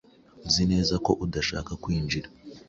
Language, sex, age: Kinyarwanda, male, 19-29